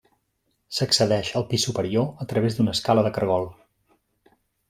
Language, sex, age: Catalan, male, 40-49